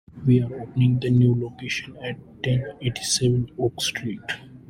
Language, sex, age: English, male, 30-39